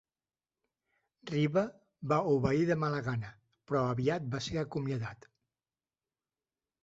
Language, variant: Catalan, Central